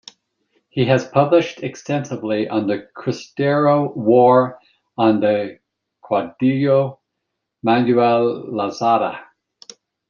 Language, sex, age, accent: English, male, 50-59, United States English